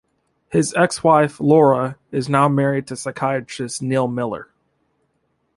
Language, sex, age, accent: English, male, 19-29, United States English